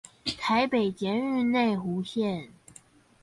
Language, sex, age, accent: Chinese, female, under 19, 出生地：新北市